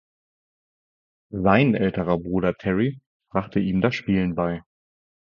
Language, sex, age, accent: German, male, 30-39, Deutschland Deutsch